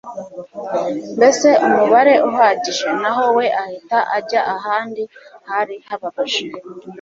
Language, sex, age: Kinyarwanda, female, 30-39